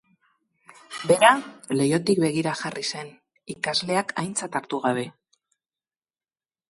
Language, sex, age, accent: Basque, female, 50-59, Mendebalekoa (Araba, Bizkaia, Gipuzkoako mendebaleko herri batzuk)